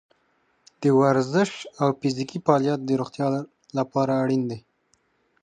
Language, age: Pashto, 19-29